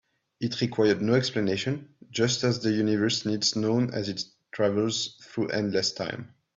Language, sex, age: English, male, 19-29